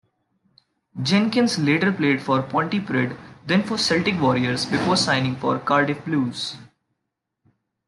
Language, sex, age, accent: English, male, 19-29, India and South Asia (India, Pakistan, Sri Lanka)